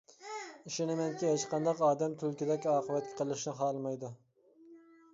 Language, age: Uyghur, 19-29